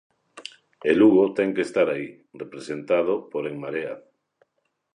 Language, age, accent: Galician, 60-69, Normativo (estándar)